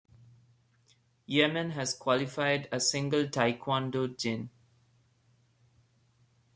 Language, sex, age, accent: English, male, 19-29, India and South Asia (India, Pakistan, Sri Lanka)